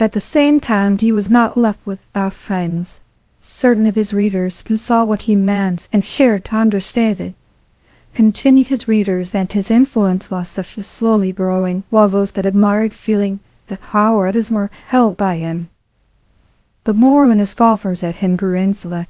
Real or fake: fake